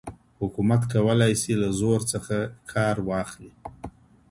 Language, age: Pashto, 40-49